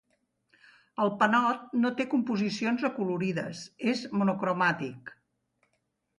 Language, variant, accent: Catalan, Central, central